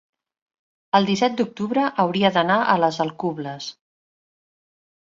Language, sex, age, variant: Catalan, female, 40-49, Central